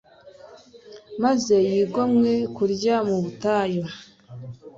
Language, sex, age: Kinyarwanda, male, 30-39